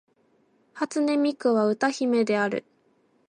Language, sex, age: Japanese, female, 19-29